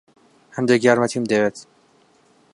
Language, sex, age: Central Kurdish, male, 19-29